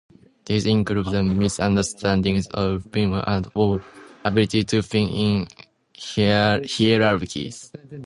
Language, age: English, 19-29